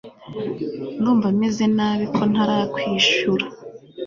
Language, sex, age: Kinyarwanda, female, 19-29